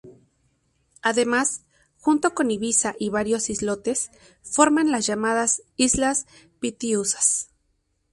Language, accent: Spanish, México